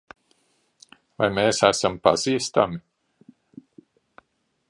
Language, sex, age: Latvian, male, 70-79